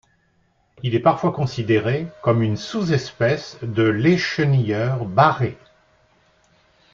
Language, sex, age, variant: French, male, 60-69, Français de métropole